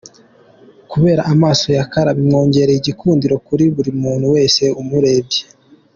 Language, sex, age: Kinyarwanda, male, 19-29